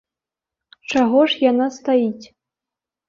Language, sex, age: Belarusian, female, under 19